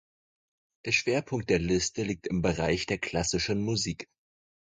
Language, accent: German, Deutschland Deutsch